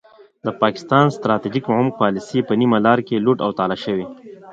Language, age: Pashto, 30-39